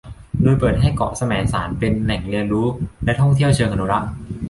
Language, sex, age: Thai, male, 19-29